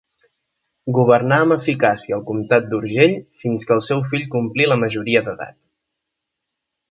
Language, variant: Catalan, Central